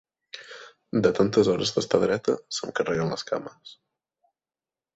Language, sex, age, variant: Catalan, male, 19-29, Central